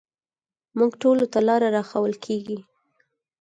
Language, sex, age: Pashto, female, 19-29